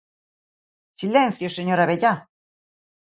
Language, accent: Galician, Atlántico (seseo e gheada)